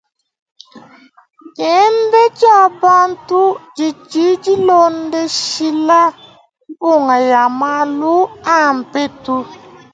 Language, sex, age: Luba-Lulua, female, 19-29